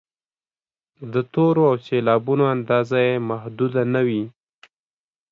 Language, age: Pashto, 19-29